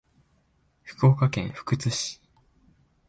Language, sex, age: Japanese, male, 19-29